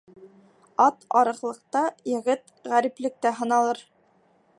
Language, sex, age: Bashkir, female, 19-29